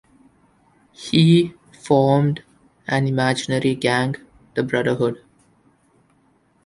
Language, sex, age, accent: English, male, under 19, India and South Asia (India, Pakistan, Sri Lanka)